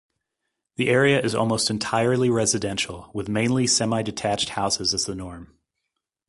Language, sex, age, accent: English, male, 40-49, United States English